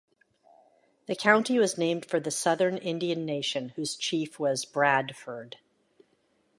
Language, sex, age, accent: English, female, 50-59, United States English